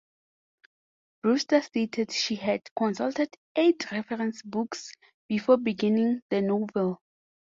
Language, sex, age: English, female, 19-29